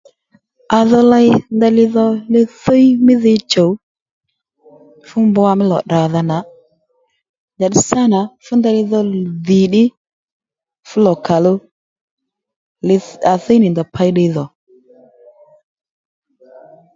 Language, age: Lendu, 19-29